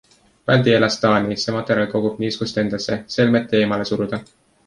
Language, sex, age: Estonian, male, 19-29